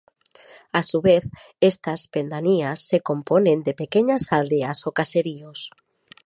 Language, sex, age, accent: Spanish, female, 30-39, España: Norte peninsular (Asturias, Castilla y León, Cantabria, País Vasco, Navarra, Aragón, La Rioja, Guadalajara, Cuenca)